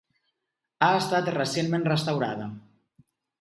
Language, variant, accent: Catalan, Central, central